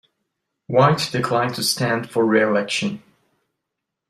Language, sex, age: English, male, 30-39